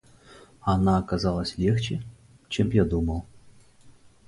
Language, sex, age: Russian, male, 40-49